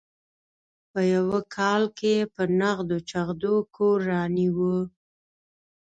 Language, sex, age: Pashto, female, 19-29